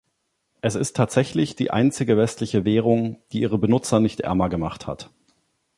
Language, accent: German, Deutschland Deutsch